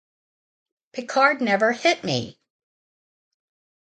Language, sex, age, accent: English, female, 60-69, United States English